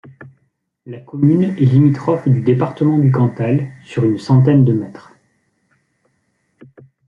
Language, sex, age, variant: French, male, 30-39, Français de métropole